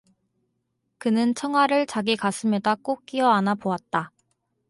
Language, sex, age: Korean, female, 19-29